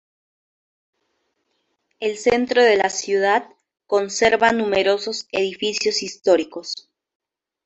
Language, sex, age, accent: Spanish, female, 19-29, Andino-Pacífico: Colombia, Perú, Ecuador, oeste de Bolivia y Venezuela andina